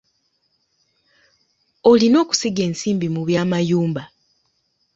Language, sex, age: Ganda, female, 30-39